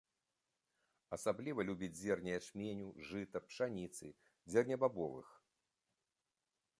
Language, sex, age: Belarusian, male, 50-59